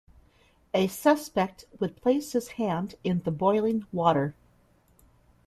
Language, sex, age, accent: English, female, 50-59, United States English